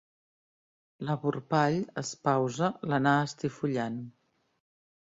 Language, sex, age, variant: Catalan, female, 50-59, Central